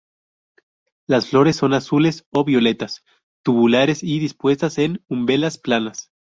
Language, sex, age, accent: Spanish, male, 19-29, México